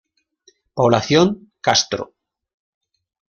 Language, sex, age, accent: Spanish, male, 50-59, España: Norte peninsular (Asturias, Castilla y León, Cantabria, País Vasco, Navarra, Aragón, La Rioja, Guadalajara, Cuenca)